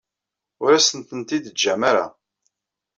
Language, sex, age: Kabyle, male, 40-49